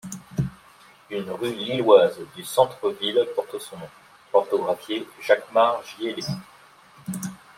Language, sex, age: French, male, 30-39